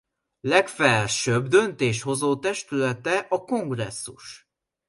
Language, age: Hungarian, 19-29